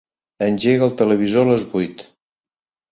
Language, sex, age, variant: Catalan, male, 60-69, Central